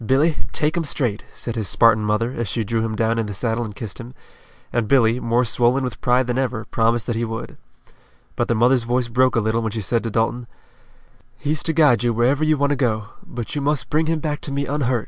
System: none